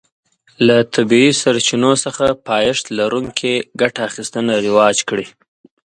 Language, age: Pashto, 19-29